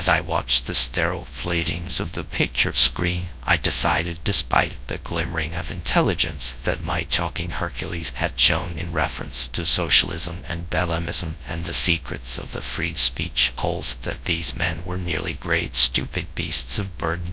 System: TTS, GradTTS